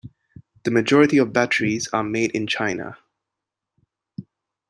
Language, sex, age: English, male, 30-39